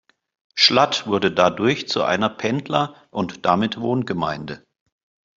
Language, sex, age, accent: German, male, 50-59, Deutschland Deutsch